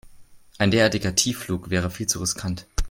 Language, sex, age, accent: German, male, 19-29, Deutschland Deutsch